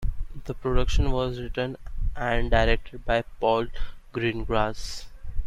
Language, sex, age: English, male, 19-29